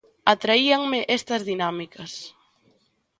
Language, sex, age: Galician, female, 19-29